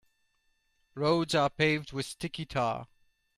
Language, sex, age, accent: English, male, 40-49, England English